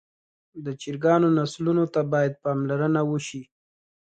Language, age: Pashto, 30-39